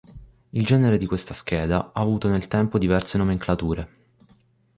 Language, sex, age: Italian, male, 19-29